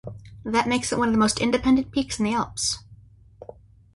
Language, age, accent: English, under 19, United States English